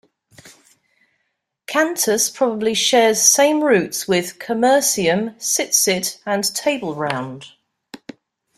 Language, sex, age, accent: English, female, 50-59, England English